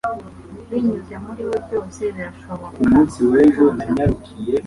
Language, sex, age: Kinyarwanda, female, 30-39